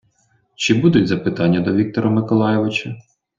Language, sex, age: Ukrainian, male, 30-39